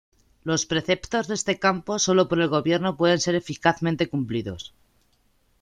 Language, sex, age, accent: Spanish, male, 30-39, España: Centro-Sur peninsular (Madrid, Toledo, Castilla-La Mancha)